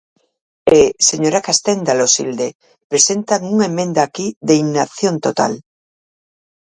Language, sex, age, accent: Galician, female, 50-59, Normativo (estándar)